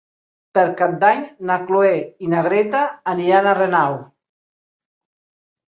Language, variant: Catalan, Central